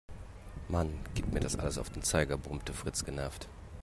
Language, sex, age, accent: German, male, 40-49, Deutschland Deutsch